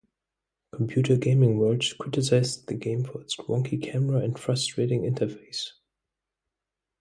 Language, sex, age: English, male, 19-29